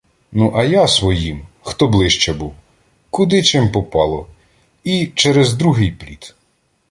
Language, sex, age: Ukrainian, male, 30-39